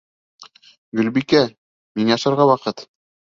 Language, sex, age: Bashkir, male, 19-29